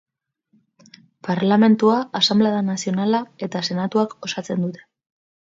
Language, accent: Basque, Mendebalekoa (Araba, Bizkaia, Gipuzkoako mendebaleko herri batzuk)